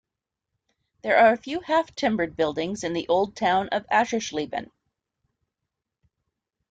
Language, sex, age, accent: English, female, 40-49, Canadian English